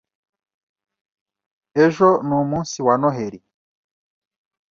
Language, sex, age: Kinyarwanda, male, 30-39